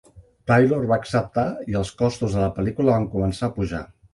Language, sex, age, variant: Catalan, male, 50-59, Central